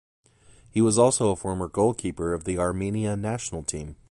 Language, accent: English, United States English